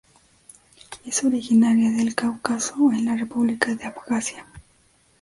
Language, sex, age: Spanish, female, under 19